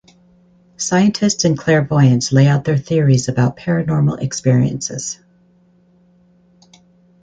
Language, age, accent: English, 40-49, United States English